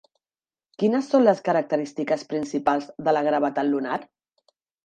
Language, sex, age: Catalan, female, 30-39